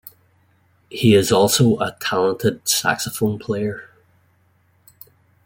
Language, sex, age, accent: English, male, 30-39, Irish English